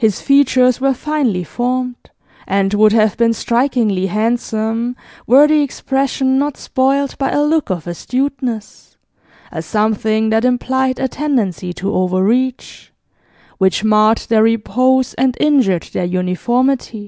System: none